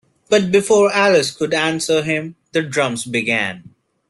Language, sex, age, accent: English, male, 19-29, India and South Asia (India, Pakistan, Sri Lanka)